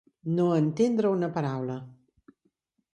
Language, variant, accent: Catalan, Central, central